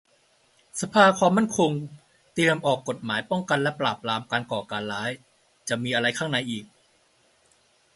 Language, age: Thai, under 19